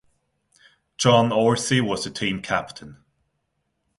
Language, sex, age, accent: English, male, 30-39, England English